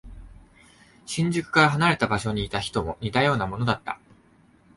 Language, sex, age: Japanese, male, 19-29